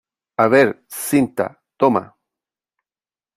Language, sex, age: Spanish, male, 50-59